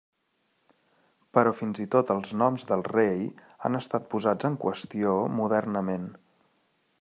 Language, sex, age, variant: Catalan, male, 30-39, Central